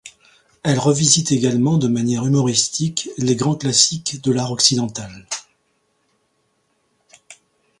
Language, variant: French, Français de métropole